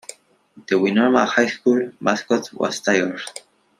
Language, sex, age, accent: English, male, under 19, United States English